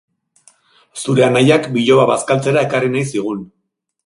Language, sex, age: Basque, male, 40-49